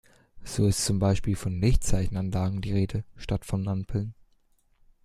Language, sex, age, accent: German, male, under 19, Deutschland Deutsch